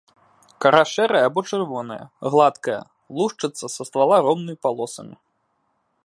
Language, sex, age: Belarusian, male, 19-29